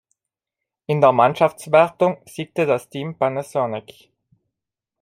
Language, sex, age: German, male, 30-39